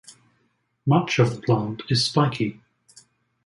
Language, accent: English, England English